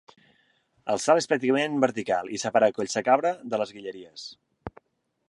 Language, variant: Catalan, Central